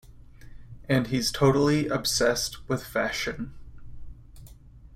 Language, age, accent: English, 30-39, United States English